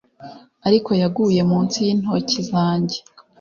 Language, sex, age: Kinyarwanda, female, 19-29